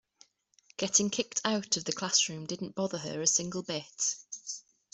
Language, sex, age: English, female, 30-39